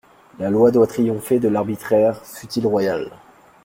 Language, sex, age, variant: French, male, 19-29, Français de métropole